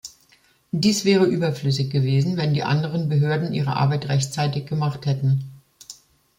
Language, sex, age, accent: German, female, 50-59, Deutschland Deutsch